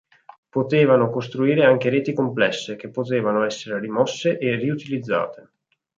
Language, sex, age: Italian, male, 19-29